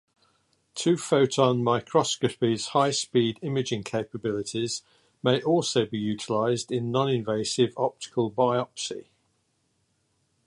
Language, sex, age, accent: English, male, 70-79, England English